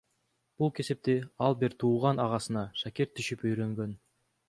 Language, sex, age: Kyrgyz, male, 19-29